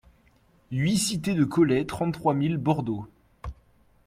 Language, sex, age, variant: French, male, 19-29, Français de métropole